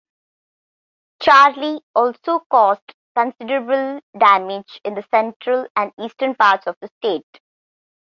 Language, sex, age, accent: English, female, 30-39, India and South Asia (India, Pakistan, Sri Lanka)